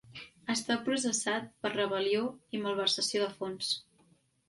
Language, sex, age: Catalan, female, 19-29